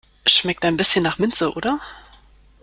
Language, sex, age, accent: German, female, 30-39, Deutschland Deutsch